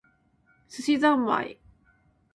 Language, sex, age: Japanese, female, 19-29